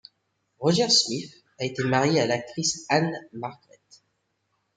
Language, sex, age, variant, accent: French, male, 19-29, Français des départements et régions d'outre-mer, Français de Guadeloupe